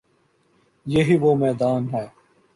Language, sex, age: Urdu, male, 19-29